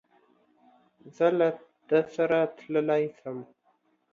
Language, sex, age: Pashto, male, 19-29